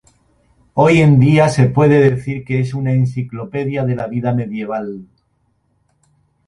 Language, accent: Spanish, España: Sur peninsular (Andalucia, Extremadura, Murcia)